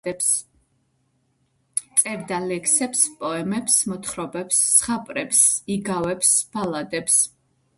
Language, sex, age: Georgian, female, 30-39